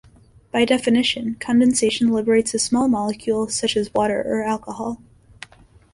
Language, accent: English, United States English